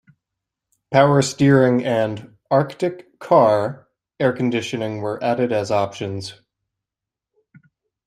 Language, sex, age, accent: English, male, 19-29, United States English